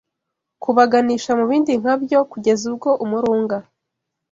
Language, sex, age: Kinyarwanda, female, 19-29